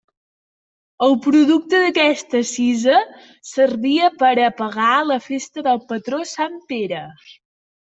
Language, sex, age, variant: Catalan, female, 19-29, Central